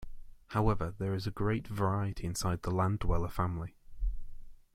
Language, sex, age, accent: English, male, 19-29, England English